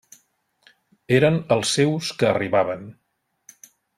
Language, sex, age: Catalan, male, 50-59